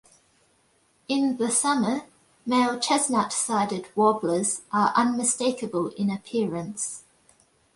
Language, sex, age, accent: English, female, 30-39, Australian English